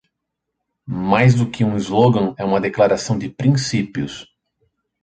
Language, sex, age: Portuguese, male, 30-39